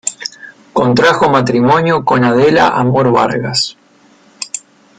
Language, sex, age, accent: Spanish, male, 30-39, Rioplatense: Argentina, Uruguay, este de Bolivia, Paraguay